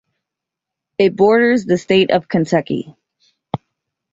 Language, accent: English, United States English